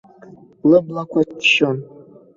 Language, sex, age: Abkhazian, male, under 19